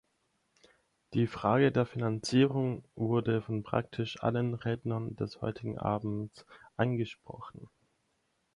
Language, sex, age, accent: German, male, 19-29, Deutschland Deutsch